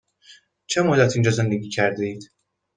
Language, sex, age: Persian, male, 19-29